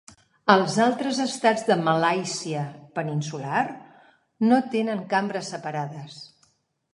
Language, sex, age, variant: Catalan, female, 50-59, Central